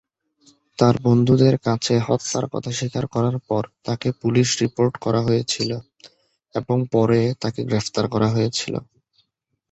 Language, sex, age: Bengali, male, 19-29